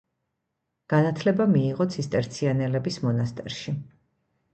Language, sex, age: Georgian, female, 30-39